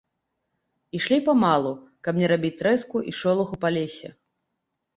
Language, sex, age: Belarusian, female, 30-39